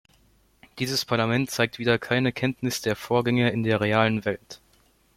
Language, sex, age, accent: German, male, under 19, Deutschland Deutsch